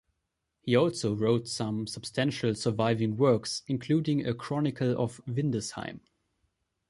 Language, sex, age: English, male, 19-29